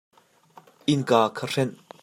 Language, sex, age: Hakha Chin, male, 30-39